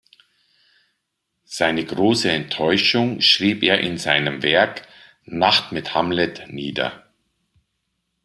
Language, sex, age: German, male, 50-59